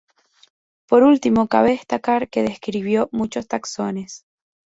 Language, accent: Spanish, España: Islas Canarias